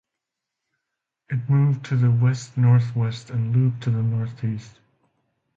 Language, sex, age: English, male, 40-49